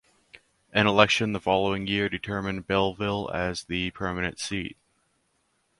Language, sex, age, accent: English, male, 19-29, United States English